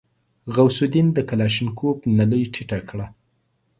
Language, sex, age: Pashto, male, 19-29